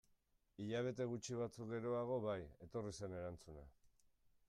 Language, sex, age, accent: Basque, male, 50-59, Mendebalekoa (Araba, Bizkaia, Gipuzkoako mendebaleko herri batzuk)